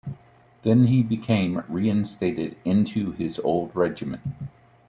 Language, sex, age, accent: English, male, 40-49, United States English